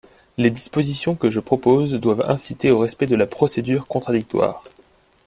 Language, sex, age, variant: French, male, 19-29, Français de métropole